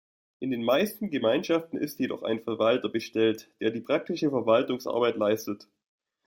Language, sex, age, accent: German, male, 19-29, Deutschland Deutsch